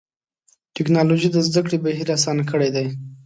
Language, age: Pashto, 19-29